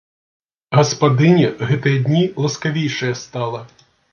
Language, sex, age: Belarusian, male, 30-39